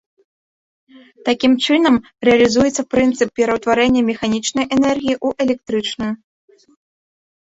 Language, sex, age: Belarusian, female, 19-29